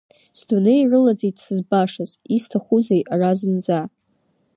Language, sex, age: Abkhazian, female, 30-39